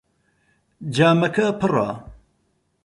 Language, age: Central Kurdish, 30-39